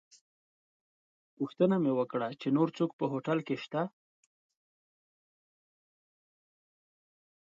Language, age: Pashto, 30-39